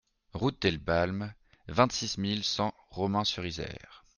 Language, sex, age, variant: French, male, 19-29, Français de métropole